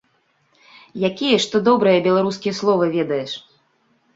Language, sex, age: Belarusian, female, 30-39